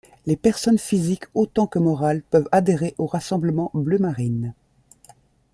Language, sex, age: French, female, 50-59